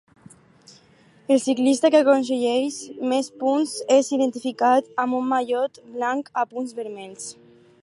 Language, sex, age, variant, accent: Catalan, female, under 19, Alacantí, valencià